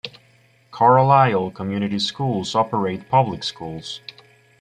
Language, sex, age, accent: English, male, 19-29, United States English